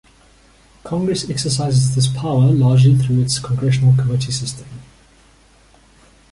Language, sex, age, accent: English, male, 30-39, Southern African (South Africa, Zimbabwe, Namibia)